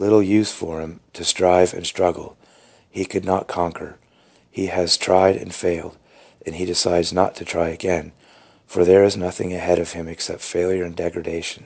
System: none